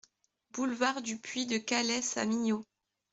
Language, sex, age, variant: French, female, 19-29, Français de métropole